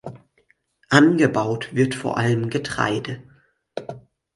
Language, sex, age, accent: German, male, under 19, Deutschland Deutsch